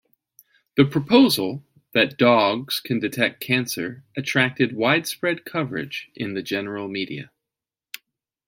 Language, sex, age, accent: English, male, 40-49, United States English